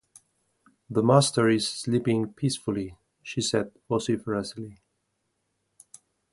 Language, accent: English, England English